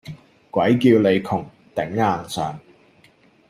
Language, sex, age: Cantonese, male, 30-39